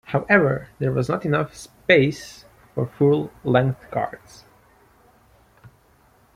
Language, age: English, 19-29